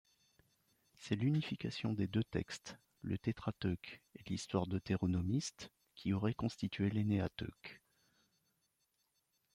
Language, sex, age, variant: French, male, 50-59, Français de métropole